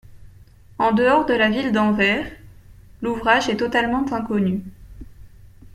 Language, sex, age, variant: French, female, 19-29, Français de métropole